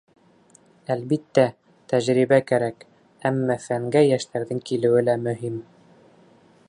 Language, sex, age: Bashkir, male, 30-39